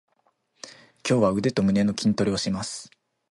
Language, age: Japanese, 19-29